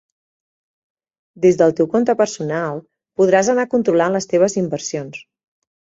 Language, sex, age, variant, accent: Catalan, female, 40-49, Central, Barcelonès